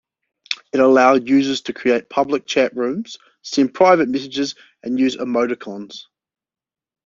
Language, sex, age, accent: English, male, 19-29, New Zealand English